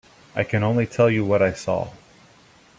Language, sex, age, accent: English, male, 19-29, United States English